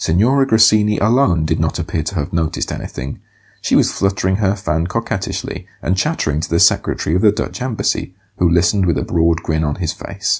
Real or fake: real